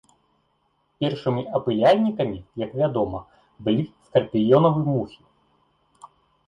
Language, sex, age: Belarusian, male, 19-29